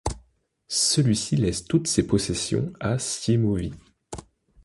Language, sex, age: French, male, 19-29